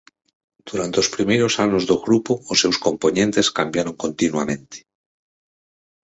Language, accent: Galician, Central (gheada)